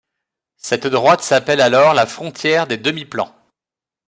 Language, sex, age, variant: French, male, 40-49, Français de métropole